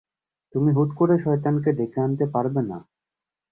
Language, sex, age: Bengali, male, 19-29